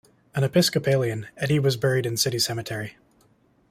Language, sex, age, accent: English, male, 19-29, Canadian English